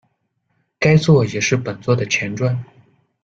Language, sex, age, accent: Chinese, male, 30-39, 出生地：江苏省